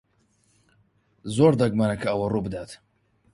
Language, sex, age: Central Kurdish, male, 19-29